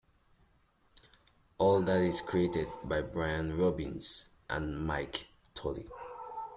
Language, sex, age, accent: English, male, 19-29, England English